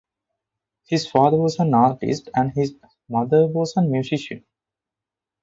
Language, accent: English, India and South Asia (India, Pakistan, Sri Lanka)